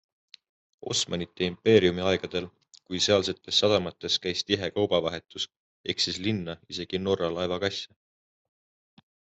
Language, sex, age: Estonian, male, 19-29